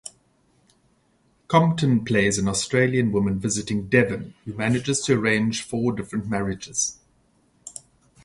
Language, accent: English, Southern African (South Africa, Zimbabwe, Namibia)